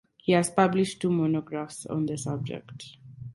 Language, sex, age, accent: English, female, 19-29, Kenyan English